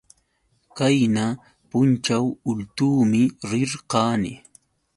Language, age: Yauyos Quechua, 30-39